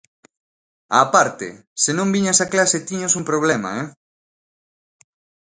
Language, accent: Galician, Normativo (estándar)